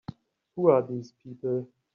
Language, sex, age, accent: English, male, 30-39, United States English